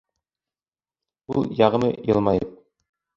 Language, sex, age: Bashkir, male, 30-39